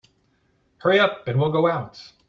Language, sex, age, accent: English, male, 40-49, United States English